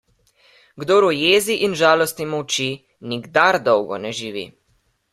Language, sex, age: Slovenian, male, under 19